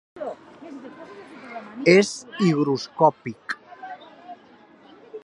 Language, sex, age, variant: Catalan, male, 50-59, Central